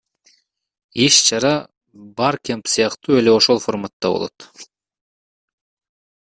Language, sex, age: Kyrgyz, male, 30-39